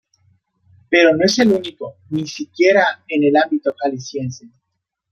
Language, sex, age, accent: Spanish, male, 30-39, México